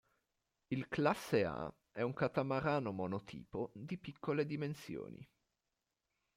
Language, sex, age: Italian, male, 19-29